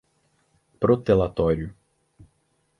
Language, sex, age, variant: Portuguese, male, 19-29, Portuguese (Brasil)